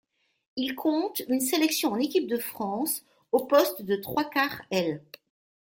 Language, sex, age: French, female, 60-69